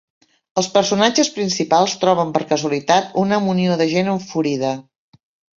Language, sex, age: Catalan, female, 60-69